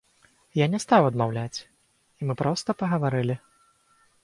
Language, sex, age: Belarusian, male, 19-29